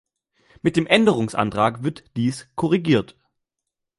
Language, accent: German, Deutschland Deutsch